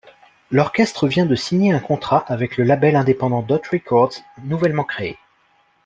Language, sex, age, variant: French, male, 30-39, Français de métropole